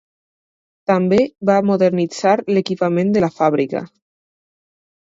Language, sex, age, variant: Catalan, female, under 19, Alacantí